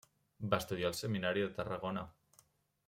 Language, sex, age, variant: Catalan, male, 19-29, Central